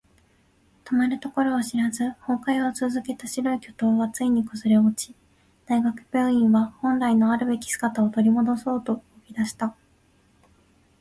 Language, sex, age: Japanese, female, 19-29